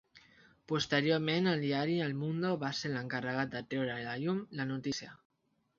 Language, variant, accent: Catalan, Central, central